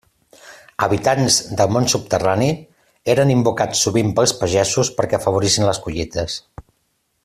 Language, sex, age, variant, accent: Catalan, male, 50-59, Central, central